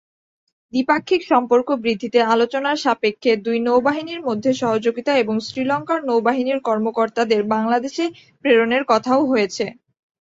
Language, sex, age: Bengali, female, 19-29